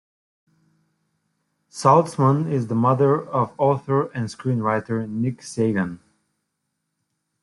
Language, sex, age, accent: English, male, 19-29, United States English